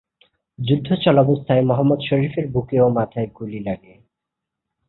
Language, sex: Bengali, male